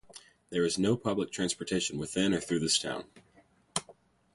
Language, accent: English, United States English